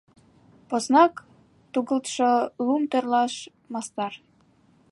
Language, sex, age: Mari, female, 19-29